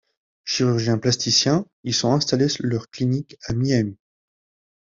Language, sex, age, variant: French, male, 19-29, Français de métropole